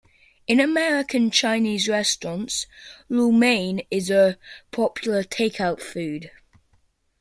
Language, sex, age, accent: English, male, under 19, Welsh English